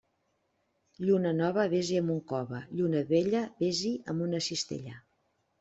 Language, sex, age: Catalan, female, 60-69